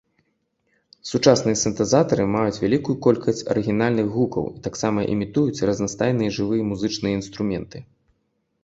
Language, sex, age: Belarusian, male, 30-39